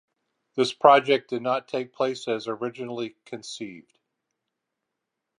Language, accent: English, United States English